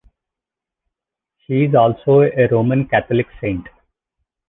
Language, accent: English, United States English